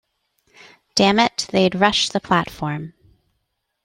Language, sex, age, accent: English, female, 30-39, United States English